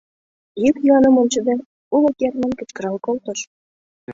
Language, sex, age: Mari, female, 19-29